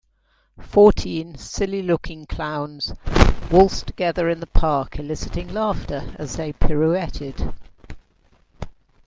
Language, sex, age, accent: English, female, 60-69, England English